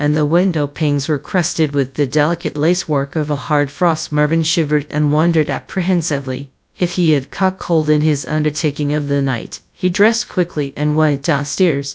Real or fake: fake